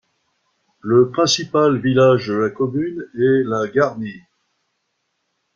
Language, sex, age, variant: French, male, 60-69, Français de métropole